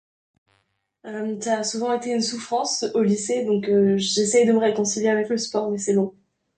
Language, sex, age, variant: French, male, 19-29, Français de métropole